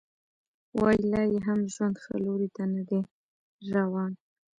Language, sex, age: Pashto, female, 19-29